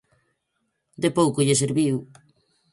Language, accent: Galician, Normativo (estándar)